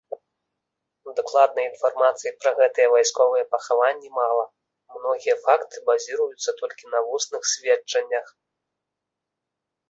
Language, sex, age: Belarusian, male, 30-39